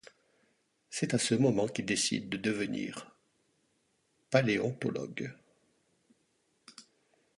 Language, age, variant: French, 40-49, Français de métropole